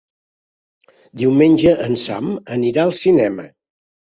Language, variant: Catalan, Central